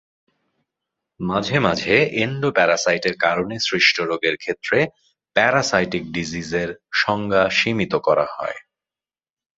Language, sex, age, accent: Bengali, male, 30-39, চলিত